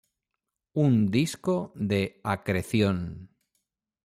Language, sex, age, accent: Spanish, male, 50-59, España: Norte peninsular (Asturias, Castilla y León, Cantabria, País Vasco, Navarra, Aragón, La Rioja, Guadalajara, Cuenca)